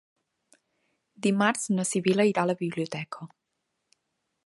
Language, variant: Catalan, Central